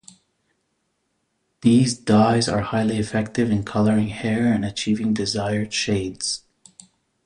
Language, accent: English, Canadian English